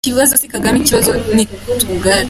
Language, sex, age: Kinyarwanda, female, under 19